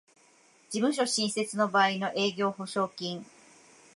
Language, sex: Japanese, female